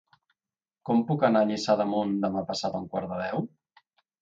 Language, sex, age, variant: Catalan, male, 40-49, Central